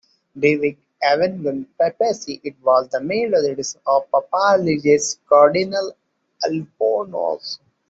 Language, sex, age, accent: English, male, 30-39, India and South Asia (India, Pakistan, Sri Lanka)